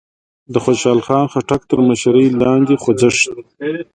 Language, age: Pashto, 30-39